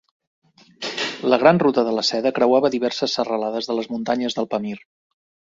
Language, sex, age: Catalan, male, 40-49